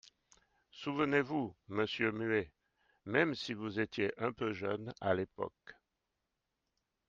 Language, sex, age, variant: French, male, 60-69, Français d'Europe